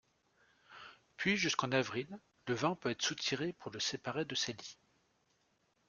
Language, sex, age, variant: French, male, 30-39, Français de métropole